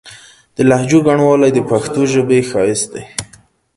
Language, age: Pashto, 19-29